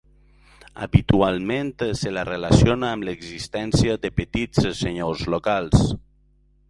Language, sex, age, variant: Catalan, male, 40-49, Valencià meridional